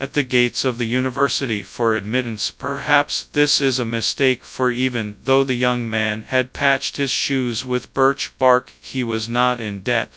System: TTS, FastPitch